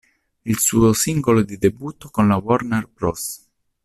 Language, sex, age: Italian, male, 30-39